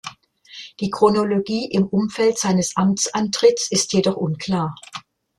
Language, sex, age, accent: German, female, 60-69, Deutschland Deutsch